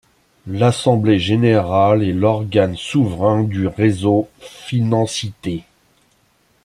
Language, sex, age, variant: French, male, 50-59, Français de métropole